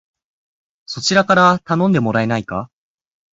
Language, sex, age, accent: Japanese, male, 19-29, 標準語